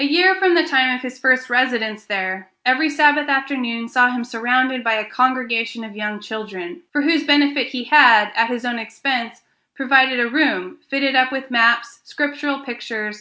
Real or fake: real